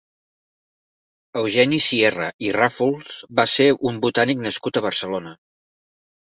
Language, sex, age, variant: Catalan, male, 40-49, Central